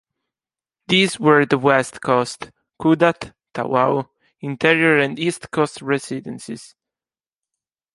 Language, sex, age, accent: English, male, 19-29, United States English